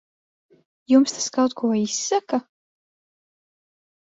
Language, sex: Latvian, female